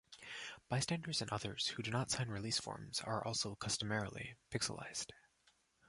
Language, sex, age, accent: English, male, 19-29, United States English